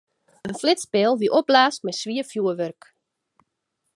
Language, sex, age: Western Frisian, female, 30-39